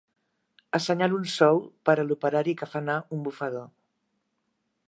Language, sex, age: Catalan, female, 60-69